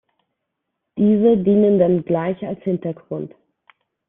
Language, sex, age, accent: German, female, 30-39, Deutschland Deutsch